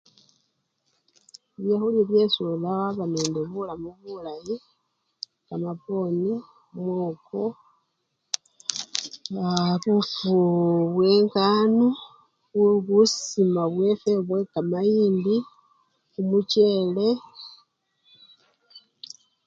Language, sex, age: Luyia, female, 40-49